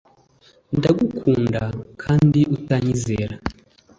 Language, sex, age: Kinyarwanda, male, 19-29